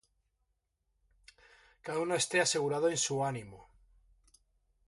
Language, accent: Spanish, España: Norte peninsular (Asturias, Castilla y León, Cantabria, País Vasco, Navarra, Aragón, La Rioja, Guadalajara, Cuenca)